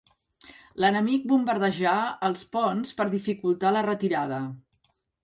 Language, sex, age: Catalan, female, 50-59